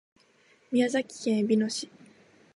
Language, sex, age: Japanese, female, 19-29